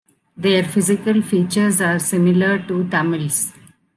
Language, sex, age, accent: English, female, 50-59, India and South Asia (India, Pakistan, Sri Lanka)